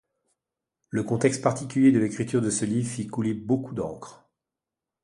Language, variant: French, Français de métropole